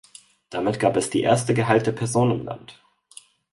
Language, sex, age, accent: German, male, 19-29, Deutschland Deutsch